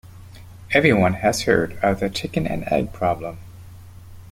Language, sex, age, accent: English, male, 30-39, United States English